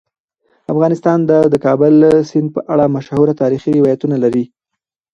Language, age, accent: Pashto, 30-39, پکتیا ولایت، احمدزی